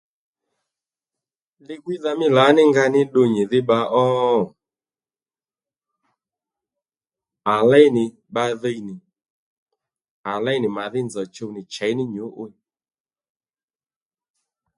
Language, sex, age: Lendu, male, 30-39